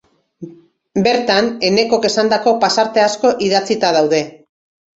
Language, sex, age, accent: Basque, female, 50-59, Mendebalekoa (Araba, Bizkaia, Gipuzkoako mendebaleko herri batzuk)